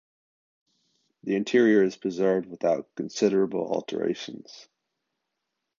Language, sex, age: English, male, under 19